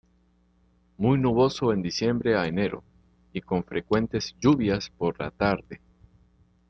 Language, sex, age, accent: Spanish, male, 19-29, Caribe: Cuba, Venezuela, Puerto Rico, República Dominicana, Panamá, Colombia caribeña, México caribeño, Costa del golfo de México